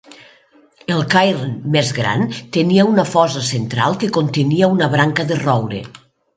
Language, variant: Catalan, Nord-Occidental